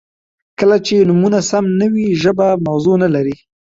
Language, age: Pashto, 19-29